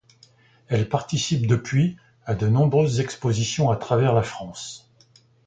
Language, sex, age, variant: French, male, 70-79, Français de métropole